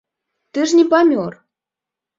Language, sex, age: Belarusian, female, 30-39